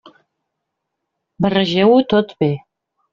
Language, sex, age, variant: Catalan, female, 30-39, Central